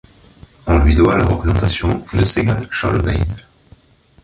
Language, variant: French, Français de métropole